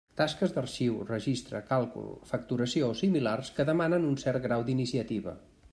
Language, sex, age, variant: Catalan, male, 50-59, Central